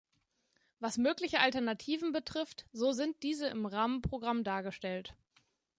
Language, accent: German, Deutschland Deutsch